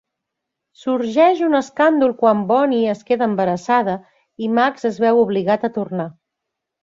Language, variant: Catalan, Central